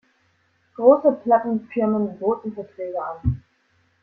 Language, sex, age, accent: German, female, under 19, Deutschland Deutsch